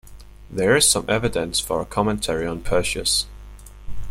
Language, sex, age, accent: English, male, under 19, United States English